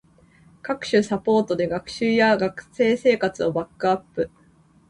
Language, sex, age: Japanese, female, 19-29